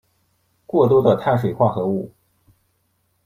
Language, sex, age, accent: Chinese, male, 40-49, 出生地：山东省